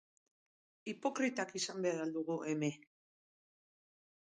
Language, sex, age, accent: Basque, female, 50-59, Erdialdekoa edo Nafarra (Gipuzkoa, Nafarroa)